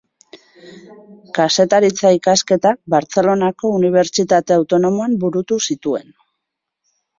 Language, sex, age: Basque, female, 40-49